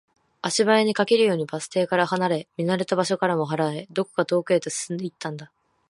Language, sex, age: Japanese, female, 19-29